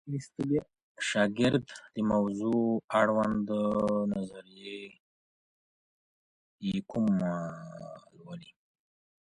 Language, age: Pashto, 19-29